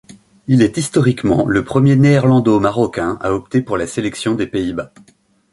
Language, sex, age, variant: French, male, 40-49, Français de métropole